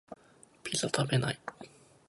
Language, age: Japanese, 19-29